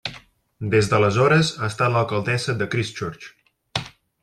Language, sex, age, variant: Catalan, male, 30-39, Central